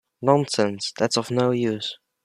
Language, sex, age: English, male, under 19